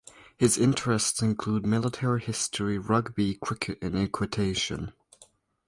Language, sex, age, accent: English, male, under 19, Canadian English